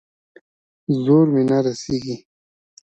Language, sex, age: Pashto, male, 19-29